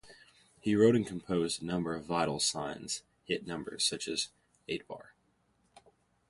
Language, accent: English, United States English